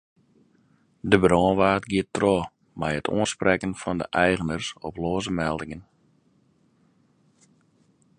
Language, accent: Western Frisian, Wâldfrysk